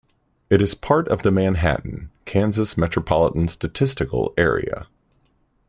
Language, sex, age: English, male, 30-39